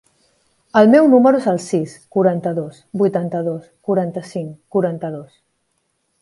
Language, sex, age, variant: Catalan, female, 40-49, Central